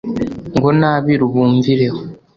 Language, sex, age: Kinyarwanda, male, under 19